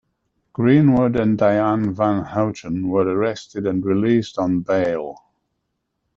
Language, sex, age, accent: English, male, 70-79, England English